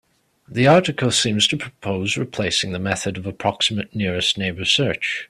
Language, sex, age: English, male, 19-29